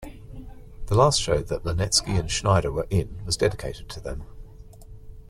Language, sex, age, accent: English, male, 40-49, Australian English